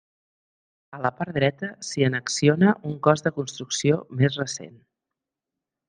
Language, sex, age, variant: Catalan, female, 40-49, Central